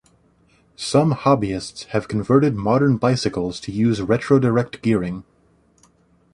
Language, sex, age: English, male, 19-29